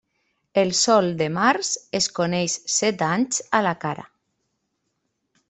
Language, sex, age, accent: Catalan, female, 30-39, valencià